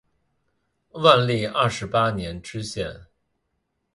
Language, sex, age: Chinese, male, 19-29